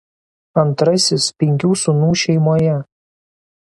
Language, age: Lithuanian, 19-29